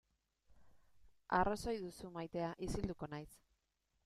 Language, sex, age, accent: Basque, female, 30-39, Mendebalekoa (Araba, Bizkaia, Gipuzkoako mendebaleko herri batzuk)